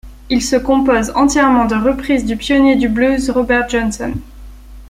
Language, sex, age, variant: French, female, 30-39, Français de métropole